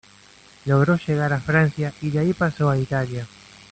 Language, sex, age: Spanish, male, 19-29